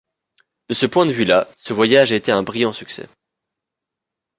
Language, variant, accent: French, Français d'Europe, Français de Belgique